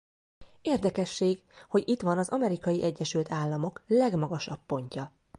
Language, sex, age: Hungarian, female, 19-29